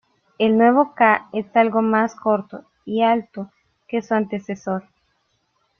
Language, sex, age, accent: Spanish, female, 30-39, América central